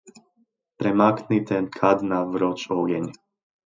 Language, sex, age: Slovenian, male, 19-29